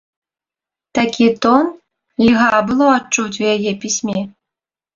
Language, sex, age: Belarusian, female, 19-29